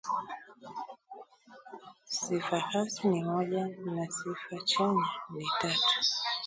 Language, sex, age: Swahili, female, 40-49